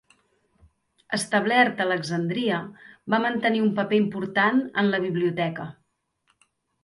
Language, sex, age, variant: Catalan, female, 40-49, Central